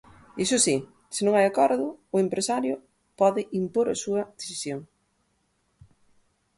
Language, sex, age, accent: Galician, female, 40-49, Atlántico (seseo e gheada)